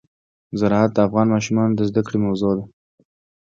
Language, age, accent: Pashto, 19-29, معیاري پښتو